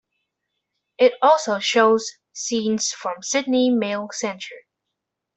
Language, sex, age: English, female, under 19